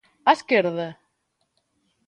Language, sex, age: Galician, female, 19-29